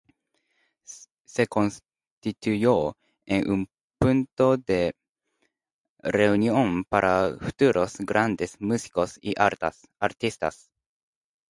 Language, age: Spanish, 19-29